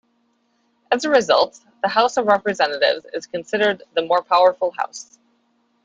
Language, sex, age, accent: English, female, 30-39, United States English